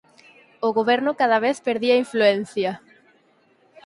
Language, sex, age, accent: Galician, female, 19-29, Atlántico (seseo e gheada)